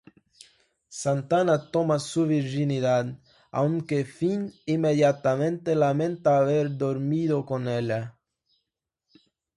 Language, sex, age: Spanish, male, 19-29